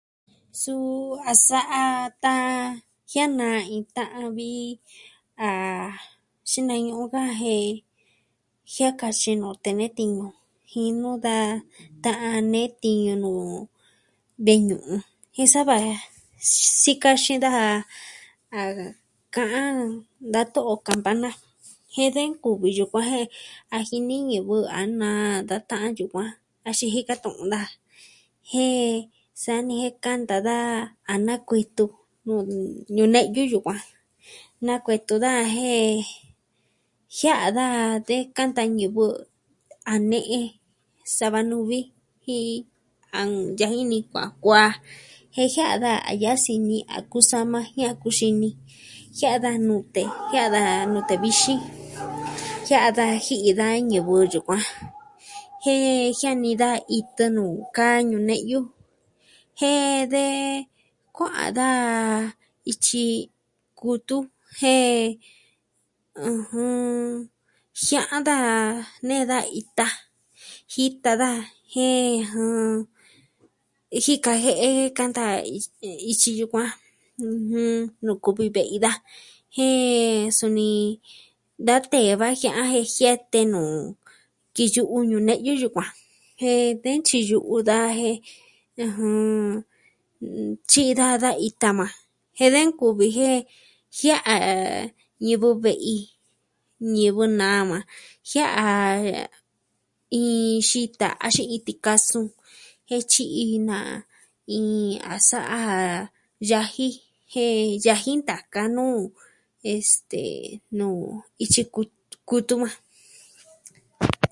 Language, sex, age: Southwestern Tlaxiaco Mixtec, female, 19-29